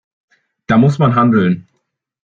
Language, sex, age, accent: German, male, under 19, Deutschland Deutsch